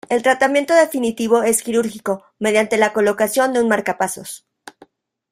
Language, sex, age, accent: Spanish, female, 40-49, México